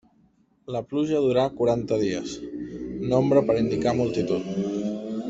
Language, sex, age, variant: Catalan, male, 30-39, Central